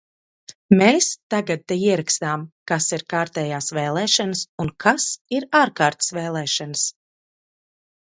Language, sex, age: Latvian, female, 30-39